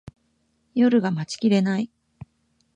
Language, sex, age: Japanese, female, 40-49